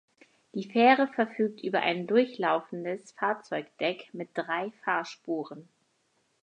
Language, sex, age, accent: German, female, 19-29, Deutschland Deutsch